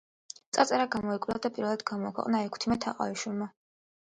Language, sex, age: Georgian, female, 19-29